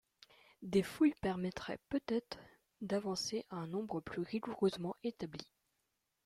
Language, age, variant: French, under 19, Français de métropole